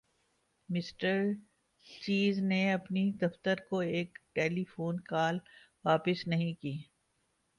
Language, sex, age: Urdu, female, 19-29